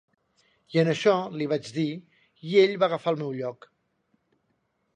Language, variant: Catalan, Central